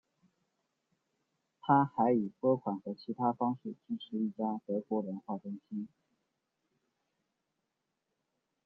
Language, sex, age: Chinese, male, 19-29